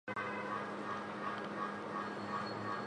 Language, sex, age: Bengali, female, 19-29